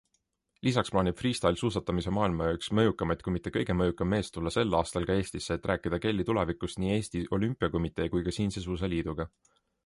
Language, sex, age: Estonian, male, 19-29